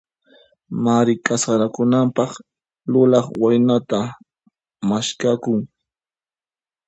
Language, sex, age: Puno Quechua, male, 30-39